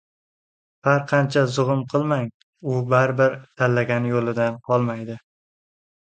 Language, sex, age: Uzbek, male, 19-29